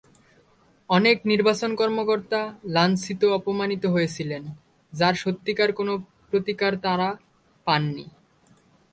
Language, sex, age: Bengali, male, under 19